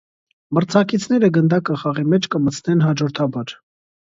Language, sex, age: Armenian, male, 19-29